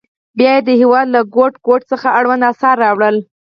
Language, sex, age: Pashto, female, 19-29